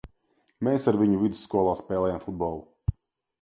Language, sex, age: Latvian, male, 40-49